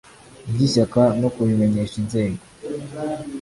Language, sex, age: Kinyarwanda, male, 19-29